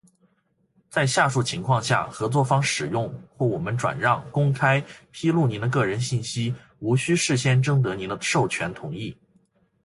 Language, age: Chinese, 19-29